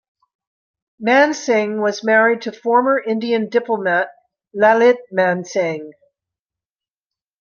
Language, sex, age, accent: English, female, 60-69, United States English